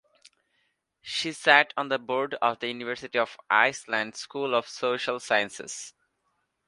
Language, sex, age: English, male, 19-29